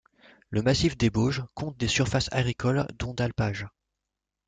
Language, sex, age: French, male, 40-49